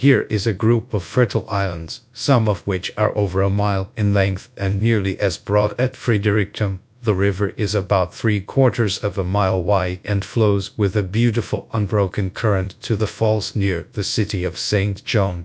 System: TTS, GradTTS